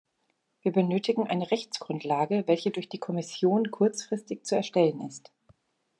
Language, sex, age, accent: German, female, 40-49, Deutschland Deutsch